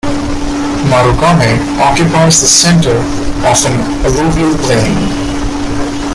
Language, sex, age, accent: English, male, 19-29, India and South Asia (India, Pakistan, Sri Lanka)